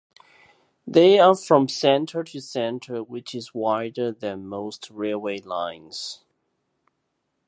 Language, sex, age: English, male, 40-49